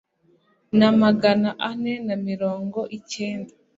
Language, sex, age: Kinyarwanda, female, 19-29